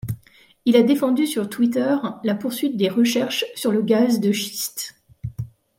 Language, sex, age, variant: French, female, 40-49, Français de métropole